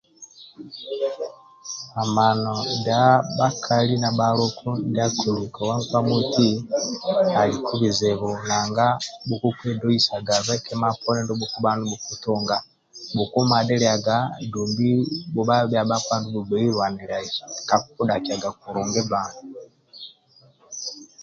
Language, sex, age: Amba (Uganda), male, 50-59